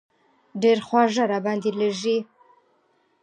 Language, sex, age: Pashto, female, 30-39